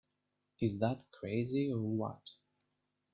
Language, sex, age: English, male, 19-29